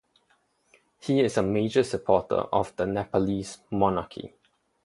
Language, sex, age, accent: English, male, 19-29, Singaporean English